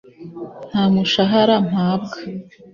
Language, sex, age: Kinyarwanda, female, 19-29